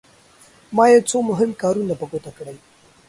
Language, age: Pashto, under 19